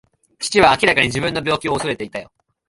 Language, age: Japanese, 19-29